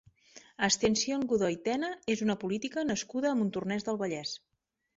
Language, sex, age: Catalan, female, 40-49